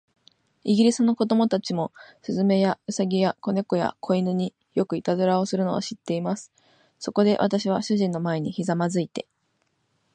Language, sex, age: Japanese, female, 19-29